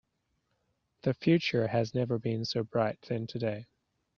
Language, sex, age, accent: English, male, 30-39, New Zealand English